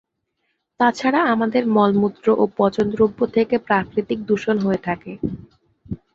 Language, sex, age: Bengali, female, 19-29